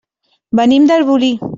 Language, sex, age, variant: Catalan, female, 19-29, Central